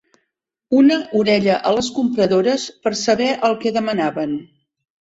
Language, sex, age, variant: Catalan, female, 50-59, Central